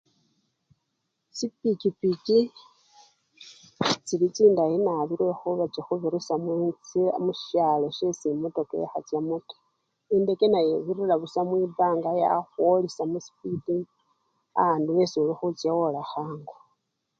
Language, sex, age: Luyia, female, 40-49